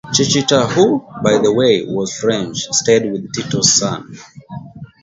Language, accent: English, Kenyan English